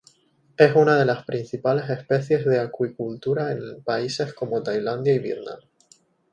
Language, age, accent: Spanish, 19-29, España: Islas Canarias